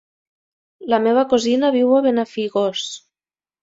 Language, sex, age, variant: Catalan, female, 19-29, Nord-Occidental